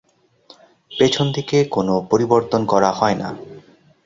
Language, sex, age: Bengali, male, 30-39